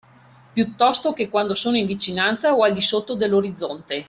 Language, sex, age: Italian, female, 50-59